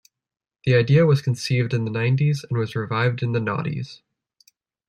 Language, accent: English, United States English